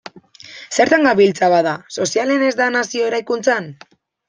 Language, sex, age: Basque, female, 19-29